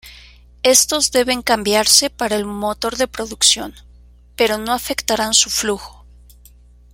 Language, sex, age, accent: Spanish, female, 30-39, México